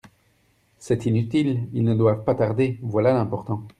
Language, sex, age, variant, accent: French, male, 30-39, Français d'Europe, Français de Belgique